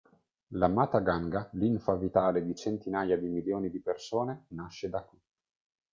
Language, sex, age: Italian, male, 19-29